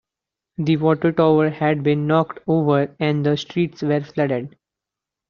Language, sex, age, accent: English, male, under 19, India and South Asia (India, Pakistan, Sri Lanka)